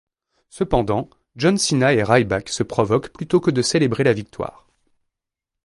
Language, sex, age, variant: French, male, 30-39, Français de métropole